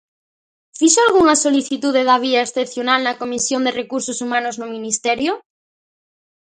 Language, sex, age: Galician, female, under 19